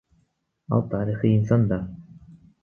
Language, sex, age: Kyrgyz, male, 19-29